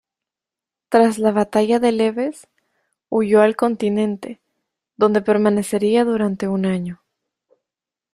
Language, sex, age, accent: Spanish, female, 19-29, América central